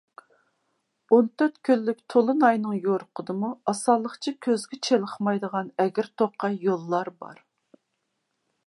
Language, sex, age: Uyghur, female, 40-49